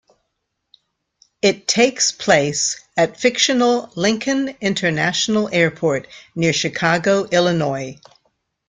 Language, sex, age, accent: English, female, 60-69, United States English